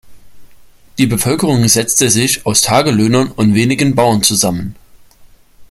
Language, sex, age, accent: German, male, 19-29, Deutschland Deutsch